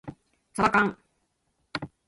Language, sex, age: Japanese, female, 40-49